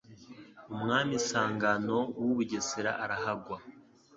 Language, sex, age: Kinyarwanda, male, 19-29